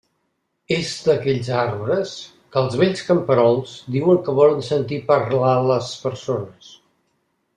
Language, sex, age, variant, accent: Catalan, male, 60-69, Central, central